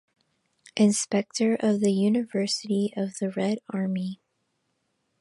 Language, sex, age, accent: English, female, under 19, United States English